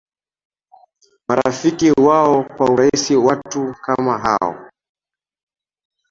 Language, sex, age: Swahili, male, 30-39